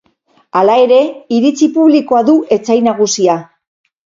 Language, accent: Basque, Mendebalekoa (Araba, Bizkaia, Gipuzkoako mendebaleko herri batzuk)